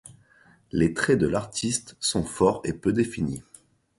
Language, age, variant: French, 30-39, Français de métropole